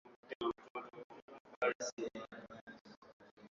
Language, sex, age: Swahili, male, 19-29